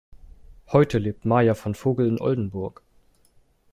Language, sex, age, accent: German, male, under 19, Deutschland Deutsch